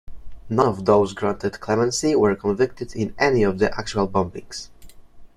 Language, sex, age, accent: English, male, under 19, United States English